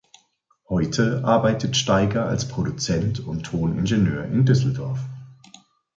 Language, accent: German, Deutschland Deutsch